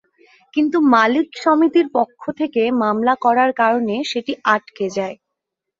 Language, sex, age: Bengali, female, 19-29